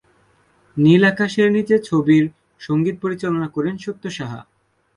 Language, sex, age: Bengali, male, under 19